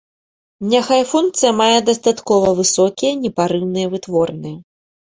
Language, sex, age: Belarusian, female, 30-39